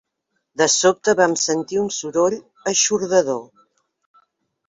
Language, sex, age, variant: Catalan, female, 50-59, Central